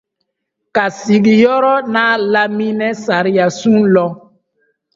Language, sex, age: Dyula, male, 19-29